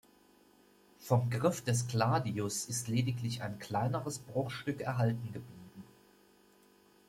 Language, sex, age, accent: German, male, 50-59, Deutschland Deutsch